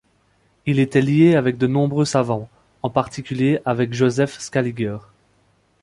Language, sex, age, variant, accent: French, male, 19-29, Français d'Europe, Français de Belgique